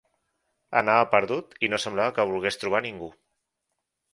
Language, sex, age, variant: Catalan, male, 30-39, Central